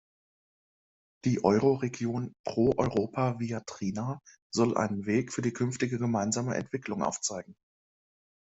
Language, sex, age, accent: German, male, 19-29, Deutschland Deutsch